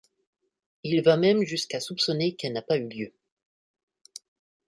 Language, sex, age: French, male, 19-29